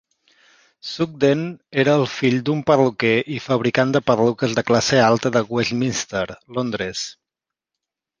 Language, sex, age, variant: Catalan, male, 40-49, Central